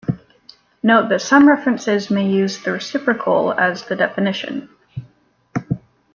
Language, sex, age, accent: English, female, 19-29, United States English